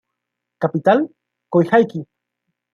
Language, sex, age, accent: Spanish, male, 19-29, México